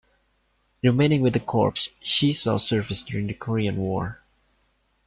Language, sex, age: English, male, 19-29